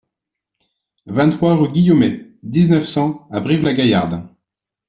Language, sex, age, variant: French, male, 40-49, Français de métropole